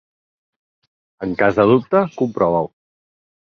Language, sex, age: Catalan, male, 40-49